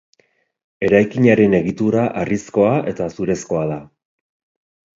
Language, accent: Basque, Erdialdekoa edo Nafarra (Gipuzkoa, Nafarroa)